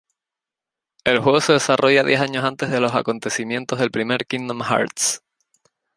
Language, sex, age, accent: Spanish, male, 19-29, España: Islas Canarias